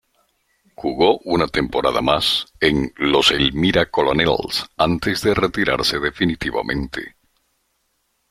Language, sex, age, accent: Spanish, male, 50-59, América central